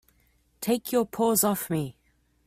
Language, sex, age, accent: English, female, 30-39, Australian English